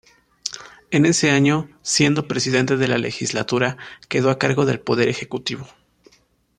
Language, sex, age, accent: Spanish, male, 19-29, México